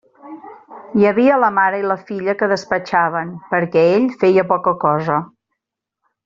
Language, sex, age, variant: Catalan, female, 40-49, Central